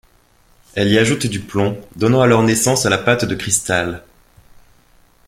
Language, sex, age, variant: French, male, 19-29, Français de métropole